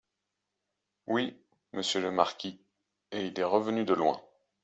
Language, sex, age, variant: French, male, 30-39, Français de métropole